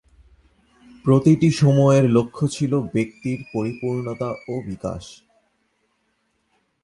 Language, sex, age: Bengali, male, 19-29